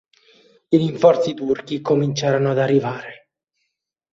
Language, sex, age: Italian, male, 19-29